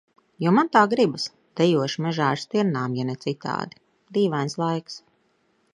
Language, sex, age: Latvian, female, 40-49